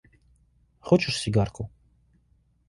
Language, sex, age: Russian, male, 30-39